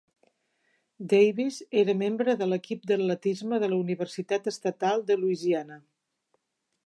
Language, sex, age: Catalan, female, 50-59